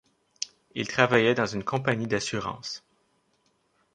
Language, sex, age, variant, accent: French, male, 30-39, Français d'Amérique du Nord, Français du Canada